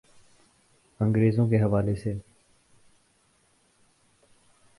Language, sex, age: Urdu, male, 19-29